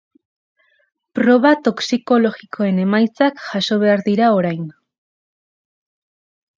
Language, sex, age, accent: Basque, female, 19-29, Erdialdekoa edo Nafarra (Gipuzkoa, Nafarroa)